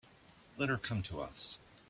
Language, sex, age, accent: English, male, 19-29, Canadian English